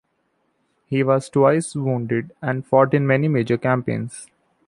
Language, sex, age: English, male, 19-29